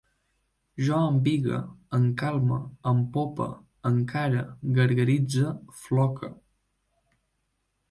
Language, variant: Catalan, Balear